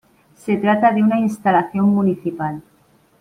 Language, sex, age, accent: Spanish, female, 50-59, España: Centro-Sur peninsular (Madrid, Toledo, Castilla-La Mancha)